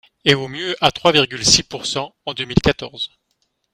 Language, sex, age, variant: French, male, 40-49, Français de métropole